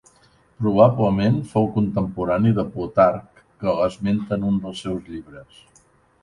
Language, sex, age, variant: Catalan, male, 60-69, Central